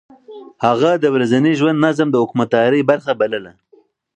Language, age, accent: Pashto, 30-39, کندهارۍ لهجه